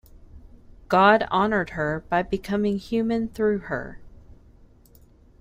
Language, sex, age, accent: English, female, 30-39, United States English